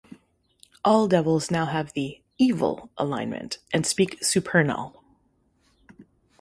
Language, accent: English, United States English